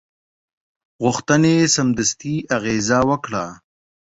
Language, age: Pashto, 30-39